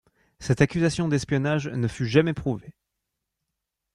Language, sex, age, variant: French, male, 19-29, Français de métropole